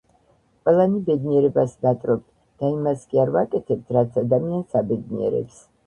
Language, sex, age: Georgian, female, 70-79